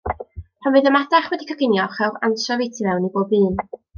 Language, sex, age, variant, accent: Welsh, female, 19-29, North-Eastern Welsh, Y Deyrnas Unedig Cymraeg